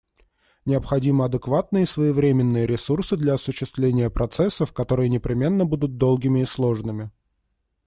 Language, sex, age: Russian, male, 19-29